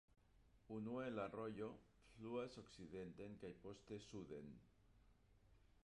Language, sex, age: Esperanto, male, 60-69